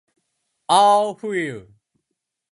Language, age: Japanese, 19-29